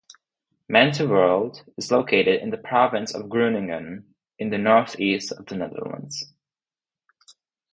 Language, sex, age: English, male, under 19